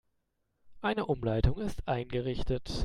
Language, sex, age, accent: German, male, 19-29, Deutschland Deutsch